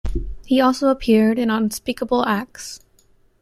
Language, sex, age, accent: English, female, 19-29, United States English